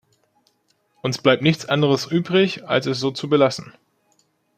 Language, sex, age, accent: German, male, 19-29, Deutschland Deutsch